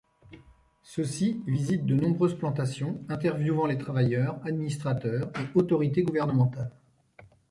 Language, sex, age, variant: French, male, 40-49, Français de métropole